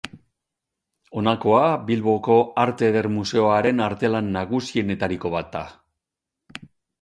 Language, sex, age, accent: Basque, male, 50-59, Erdialdekoa edo Nafarra (Gipuzkoa, Nafarroa)